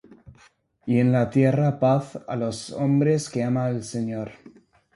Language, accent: Spanish, España: Centro-Sur peninsular (Madrid, Toledo, Castilla-La Mancha)